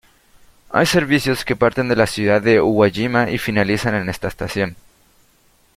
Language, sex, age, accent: Spanish, male, under 19, Chileno: Chile, Cuyo